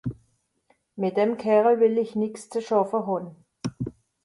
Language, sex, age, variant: Swiss German, female, 50-59, Nordniederàlemmànisch (Rishoffe, Zàwere, Bùsswìller, Hawenau, Brüemt, Stroossbùri, Molse, Dàmbàch, Schlettstàtt, Pfàlzbùri usw.)